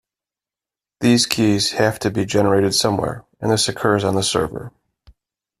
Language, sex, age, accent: English, male, 40-49, United States English